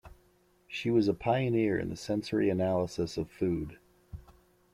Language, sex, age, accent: English, male, 50-59, United States English